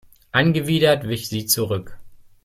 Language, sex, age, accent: German, male, 19-29, Deutschland Deutsch